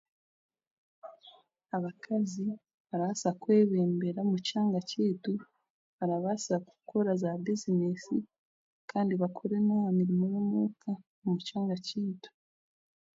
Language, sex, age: Chiga, female, 19-29